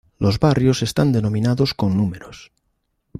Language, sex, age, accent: Spanish, male, 50-59, España: Norte peninsular (Asturias, Castilla y León, Cantabria, País Vasco, Navarra, Aragón, La Rioja, Guadalajara, Cuenca)